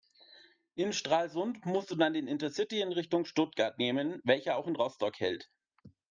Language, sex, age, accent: German, male, 30-39, Deutschland Deutsch